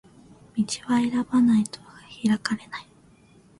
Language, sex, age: Japanese, female, under 19